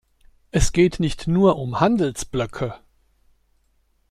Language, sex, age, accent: German, male, 50-59, Deutschland Deutsch